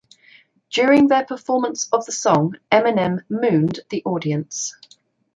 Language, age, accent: English, 30-39, England English